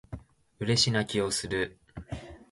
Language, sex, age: Japanese, male, under 19